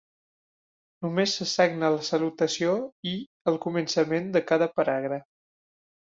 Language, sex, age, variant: Catalan, male, 19-29, Septentrional